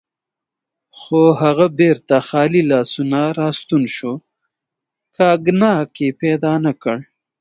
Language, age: Pashto, 30-39